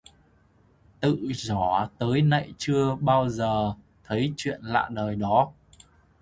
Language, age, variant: Vietnamese, 19-29, Hà Nội